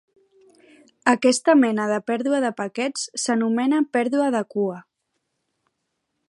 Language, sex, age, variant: Catalan, female, 19-29, Central